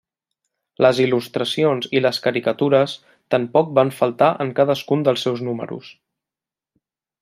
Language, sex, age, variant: Catalan, male, 19-29, Central